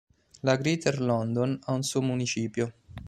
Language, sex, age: Italian, male, 30-39